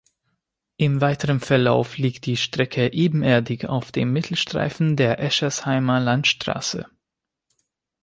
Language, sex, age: German, male, 19-29